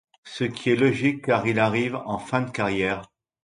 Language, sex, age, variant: French, male, 60-69, Français de métropole